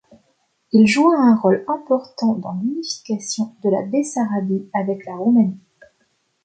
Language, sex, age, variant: French, female, 19-29, Français de métropole